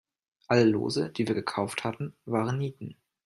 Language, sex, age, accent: German, male, 30-39, Deutschland Deutsch